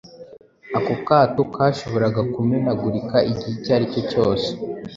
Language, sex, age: Kinyarwanda, male, 19-29